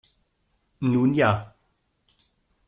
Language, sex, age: German, male, 50-59